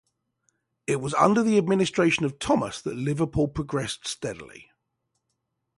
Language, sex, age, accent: English, male, 40-49, England English